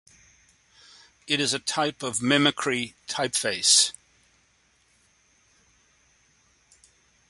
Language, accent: English, United States English